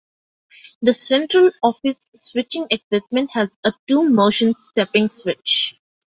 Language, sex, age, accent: English, female, 19-29, India and South Asia (India, Pakistan, Sri Lanka)